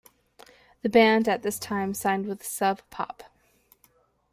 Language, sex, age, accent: English, female, 19-29, England English